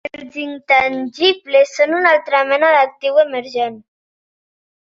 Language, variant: Catalan, Central